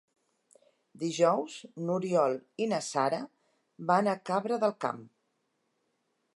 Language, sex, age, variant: Catalan, female, 60-69, Central